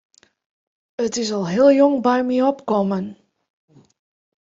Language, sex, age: Western Frisian, female, 40-49